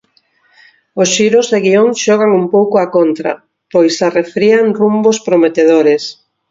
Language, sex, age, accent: Galician, female, 50-59, Oriental (común en zona oriental)